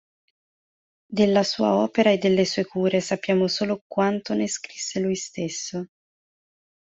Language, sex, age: Italian, female, 19-29